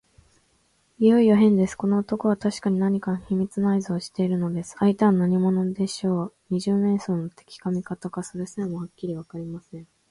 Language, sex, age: Japanese, female, 19-29